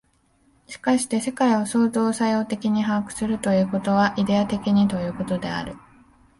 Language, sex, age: Japanese, female, 19-29